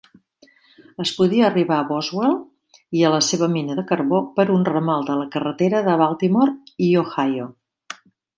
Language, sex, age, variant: Catalan, female, 60-69, Central